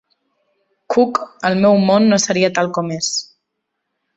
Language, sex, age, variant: Catalan, female, 19-29, Central